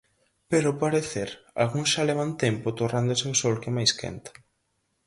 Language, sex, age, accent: Galician, female, 19-29, Atlántico (seseo e gheada)